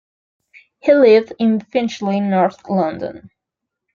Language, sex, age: English, female, 19-29